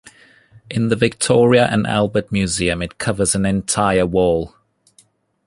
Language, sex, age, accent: English, male, 30-39, Southern African (South Africa, Zimbabwe, Namibia)